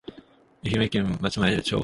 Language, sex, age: Japanese, male, 19-29